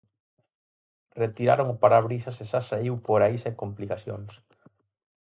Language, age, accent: Galician, 19-29, Atlántico (seseo e gheada)